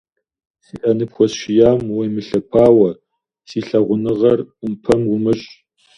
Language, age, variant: Kabardian, 50-59, Адыгэбзэ (Къэбэрдей, Кирил, псоми зэдай)